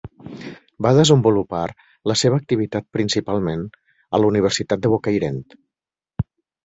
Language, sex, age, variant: Catalan, male, 40-49, Central